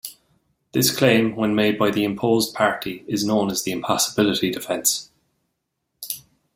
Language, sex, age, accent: English, male, 19-29, Irish English